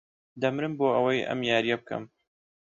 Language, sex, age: Central Kurdish, male, under 19